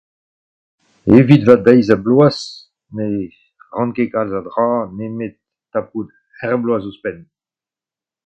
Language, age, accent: Breton, 70-79, Leoneg